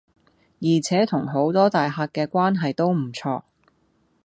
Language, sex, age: Cantonese, female, 40-49